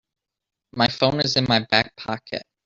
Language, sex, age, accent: English, male, 19-29, United States English